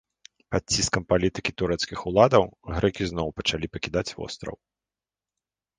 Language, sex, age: Belarusian, male, 30-39